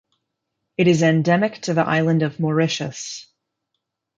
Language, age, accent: English, 19-29, United States English